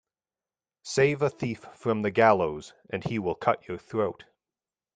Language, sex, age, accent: English, male, 30-39, United States English